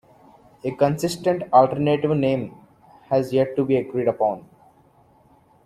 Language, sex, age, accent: English, male, 19-29, India and South Asia (India, Pakistan, Sri Lanka)